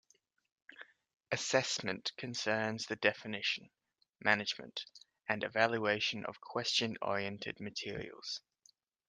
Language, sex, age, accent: English, male, 19-29, Australian English